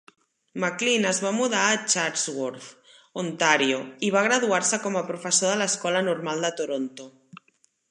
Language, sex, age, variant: Catalan, female, 30-39, Central